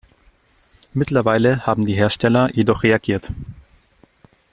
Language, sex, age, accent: German, male, 19-29, Deutschland Deutsch